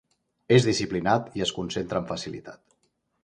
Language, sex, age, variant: Catalan, male, 40-49, Central